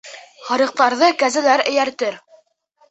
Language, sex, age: Bashkir, male, under 19